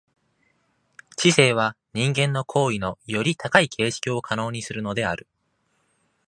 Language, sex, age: Japanese, male, 19-29